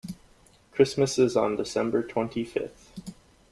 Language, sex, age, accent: English, male, 19-29, United States English